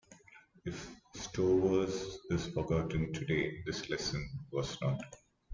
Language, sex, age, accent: English, male, 30-39, India and South Asia (India, Pakistan, Sri Lanka)